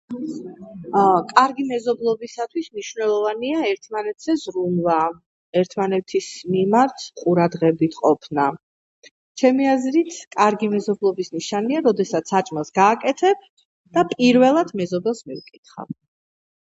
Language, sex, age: Georgian, female, 50-59